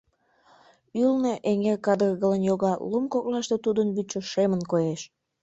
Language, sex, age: Mari, female, under 19